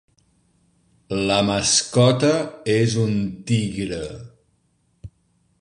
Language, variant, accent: Catalan, Central, central